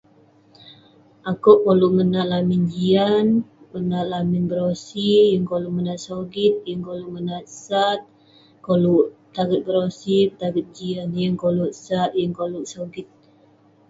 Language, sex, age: Western Penan, female, 19-29